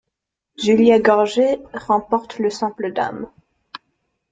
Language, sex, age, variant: French, female, 19-29, Français de métropole